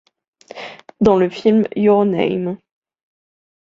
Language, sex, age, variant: French, female, 19-29, Français de métropole